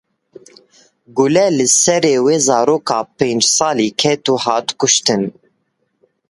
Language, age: Kurdish, 19-29